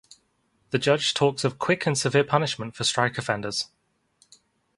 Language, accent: English, England English